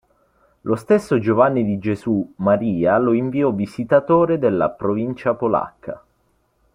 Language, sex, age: Italian, male, 19-29